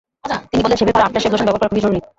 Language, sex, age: Bengali, female, 30-39